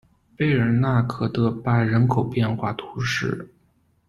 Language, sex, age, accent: Chinese, male, 19-29, 出生地：黑龙江省